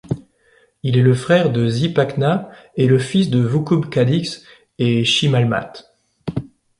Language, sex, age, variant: French, male, 30-39, Français de métropole